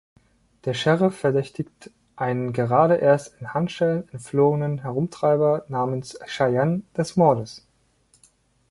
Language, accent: German, Deutschland Deutsch